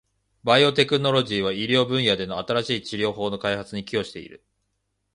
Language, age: Japanese, 19-29